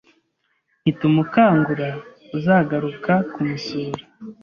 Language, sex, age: Kinyarwanda, male, 30-39